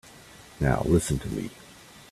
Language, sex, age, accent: English, male, 40-49, United States English